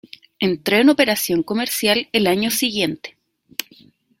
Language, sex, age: Spanish, female, 30-39